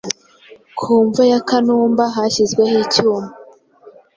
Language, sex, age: Kinyarwanda, female, 19-29